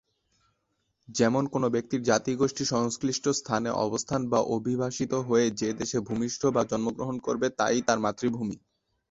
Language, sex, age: Bengali, male, 19-29